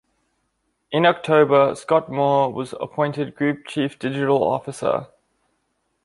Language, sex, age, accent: English, male, 19-29, Australian English